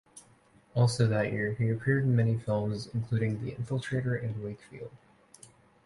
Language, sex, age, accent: English, male, 19-29, United States English